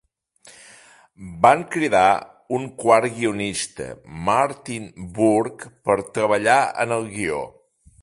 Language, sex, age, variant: Catalan, male, 50-59, Central